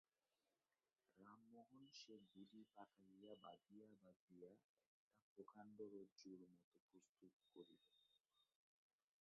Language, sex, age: Bengali, male, 19-29